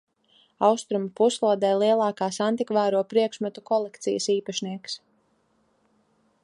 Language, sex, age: Latvian, female, 19-29